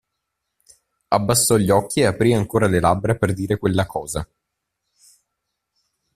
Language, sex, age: Italian, male, 19-29